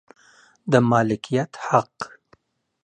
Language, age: Pashto, 40-49